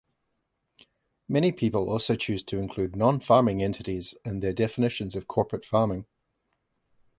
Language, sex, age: English, male, 50-59